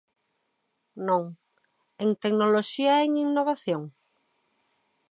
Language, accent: Galician, Atlántico (seseo e gheada)